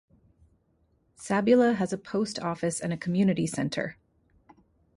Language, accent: English, United States English